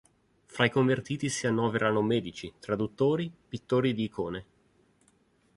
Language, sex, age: Italian, male, 30-39